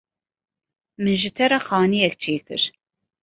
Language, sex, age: Kurdish, female, 30-39